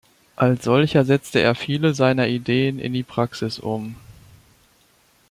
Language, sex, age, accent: German, male, 19-29, Deutschland Deutsch